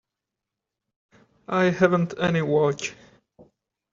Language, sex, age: English, male, 30-39